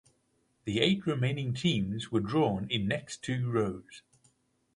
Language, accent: English, Australian English